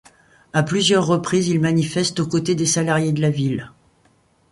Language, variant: French, Français de métropole